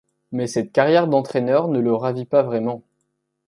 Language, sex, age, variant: French, male, under 19, Français de métropole